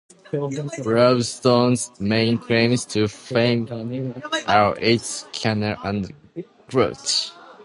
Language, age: English, 19-29